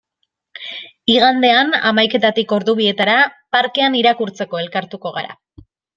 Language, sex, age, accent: Basque, female, 19-29, Erdialdekoa edo Nafarra (Gipuzkoa, Nafarroa)